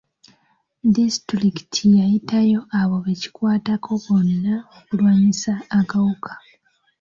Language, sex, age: Ganda, female, 19-29